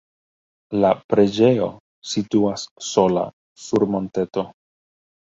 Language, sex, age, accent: Esperanto, male, 30-39, Internacia